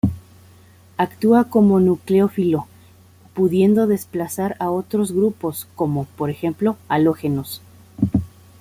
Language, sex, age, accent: Spanish, female, 30-39, México